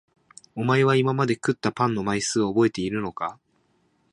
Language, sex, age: Japanese, male, 19-29